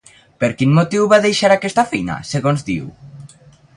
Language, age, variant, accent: Catalan, under 19, Valencià septentrional, valencià